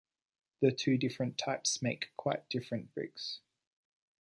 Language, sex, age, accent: English, male, 19-29, Australian English